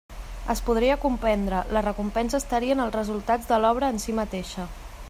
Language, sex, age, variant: Catalan, female, 19-29, Central